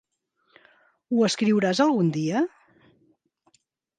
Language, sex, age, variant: Catalan, female, 50-59, Central